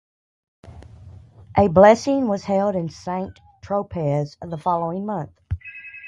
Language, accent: English, United States English